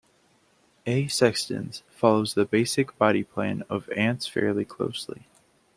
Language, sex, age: English, male, 19-29